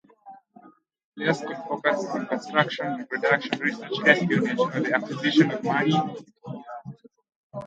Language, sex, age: English, male, 19-29